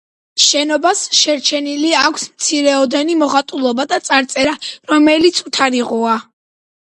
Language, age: Georgian, 19-29